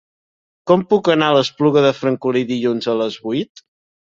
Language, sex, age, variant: Catalan, male, 19-29, Central